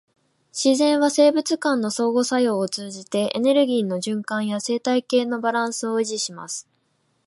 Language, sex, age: Japanese, female, 19-29